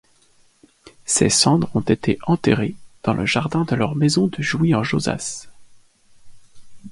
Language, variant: French, Français de métropole